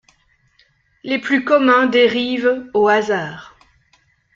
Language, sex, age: French, female, 40-49